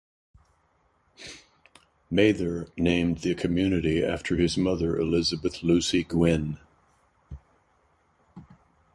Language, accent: English, United States English